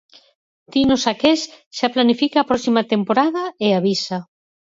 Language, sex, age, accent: Galician, female, 50-59, Central (gheada)